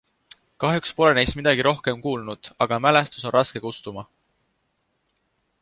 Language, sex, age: Estonian, male, 19-29